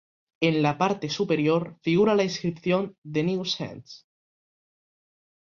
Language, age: Spanish, under 19